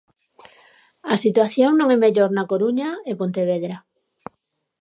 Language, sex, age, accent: Galician, female, 40-49, Oriental (común en zona oriental)